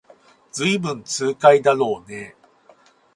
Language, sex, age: Japanese, male, 40-49